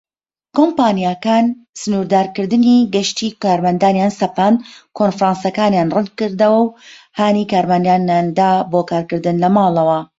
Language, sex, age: Central Kurdish, female, 30-39